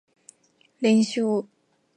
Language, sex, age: Japanese, female, 19-29